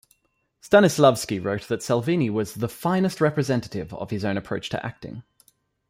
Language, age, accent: English, 19-29, Australian English